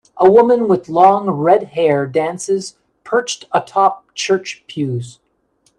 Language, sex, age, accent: English, male, 50-59, United States English